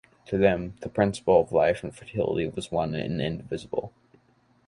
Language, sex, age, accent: English, male, under 19, United States English